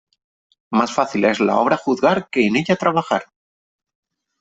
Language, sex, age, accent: Spanish, male, 19-29, España: Centro-Sur peninsular (Madrid, Toledo, Castilla-La Mancha)